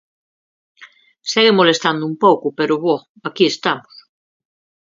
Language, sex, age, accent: Galician, female, 40-49, Oriental (común en zona oriental)